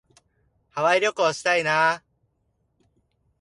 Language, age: Japanese, 19-29